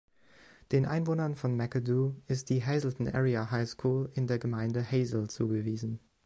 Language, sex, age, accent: German, male, 19-29, Deutschland Deutsch